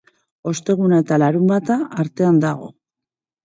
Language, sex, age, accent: Basque, female, 40-49, Mendebalekoa (Araba, Bizkaia, Gipuzkoako mendebaleko herri batzuk)